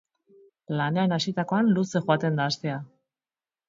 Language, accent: Basque, Erdialdekoa edo Nafarra (Gipuzkoa, Nafarroa)